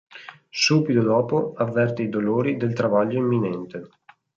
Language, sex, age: Italian, male, 19-29